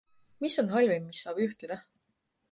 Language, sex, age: Estonian, female, 19-29